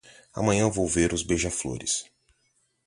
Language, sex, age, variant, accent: Portuguese, male, 19-29, Portuguese (Brasil), Paulista